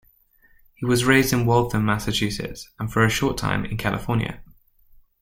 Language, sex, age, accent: English, male, 19-29, England English